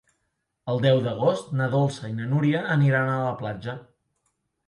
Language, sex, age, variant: Catalan, male, 30-39, Central